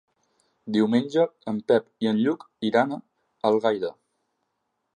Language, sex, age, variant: Catalan, male, 19-29, Nord-Occidental